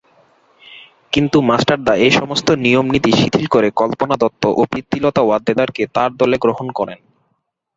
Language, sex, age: Bengali, male, 19-29